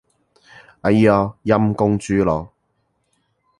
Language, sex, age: Cantonese, male, 40-49